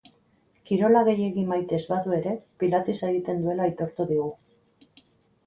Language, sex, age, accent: Basque, female, 50-59, Erdialdekoa edo Nafarra (Gipuzkoa, Nafarroa)